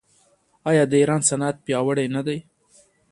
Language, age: Pashto, 19-29